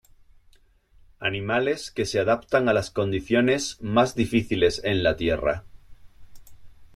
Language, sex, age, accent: Spanish, male, 40-49, España: Sur peninsular (Andalucia, Extremadura, Murcia)